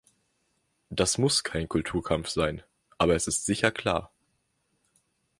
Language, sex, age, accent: German, male, 19-29, Deutschland Deutsch